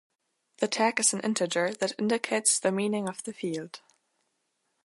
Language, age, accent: English, under 19, United States English